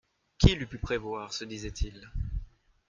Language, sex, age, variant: French, male, 19-29, Français de métropole